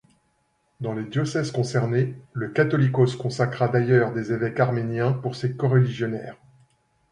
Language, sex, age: French, male, 50-59